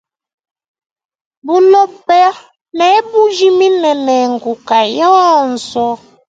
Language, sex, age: Luba-Lulua, female, 19-29